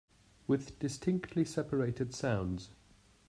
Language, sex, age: English, male, 30-39